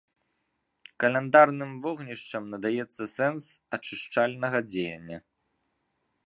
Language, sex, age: Belarusian, male, 19-29